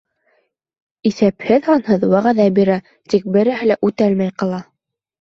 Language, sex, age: Bashkir, female, 19-29